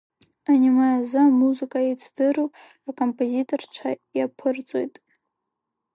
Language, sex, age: Abkhazian, female, under 19